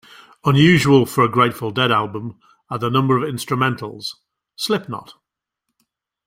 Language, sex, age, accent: English, male, 50-59, England English